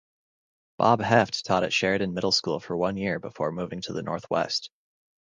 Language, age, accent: English, 19-29, United States English